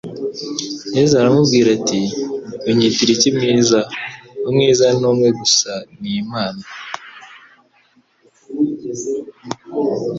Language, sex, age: Kinyarwanda, female, 30-39